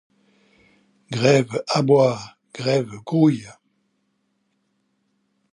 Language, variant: French, Français de métropole